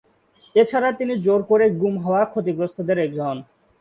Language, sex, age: Bengali, male, 19-29